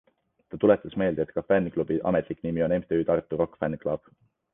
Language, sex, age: Estonian, male, 19-29